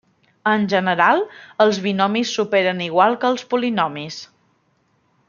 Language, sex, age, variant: Catalan, female, 19-29, Central